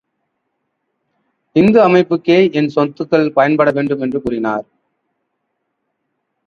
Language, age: Tamil, 30-39